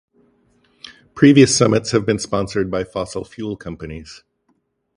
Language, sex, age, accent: English, male, 50-59, United States English